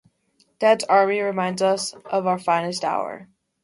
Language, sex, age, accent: English, female, under 19, United States English